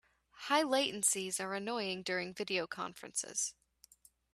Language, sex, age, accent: English, female, 19-29, United States English